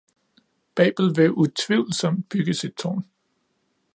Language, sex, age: Danish, male, 30-39